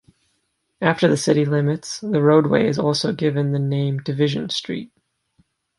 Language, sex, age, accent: English, male, 19-29, United States English